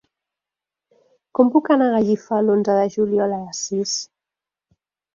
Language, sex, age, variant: Catalan, female, 50-59, Central